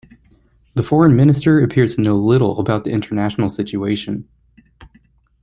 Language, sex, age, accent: English, male, 19-29, United States English